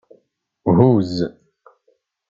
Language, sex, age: Kabyle, male, 30-39